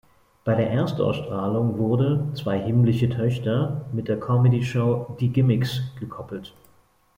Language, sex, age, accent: German, male, 40-49, Deutschland Deutsch